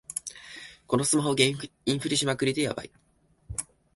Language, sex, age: Japanese, male, 19-29